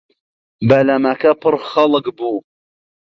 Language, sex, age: Central Kurdish, male, 30-39